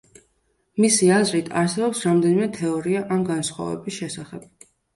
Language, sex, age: Georgian, female, 19-29